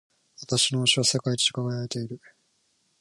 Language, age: Japanese, 19-29